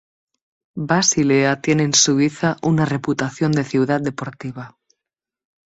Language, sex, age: Spanish, female, 30-39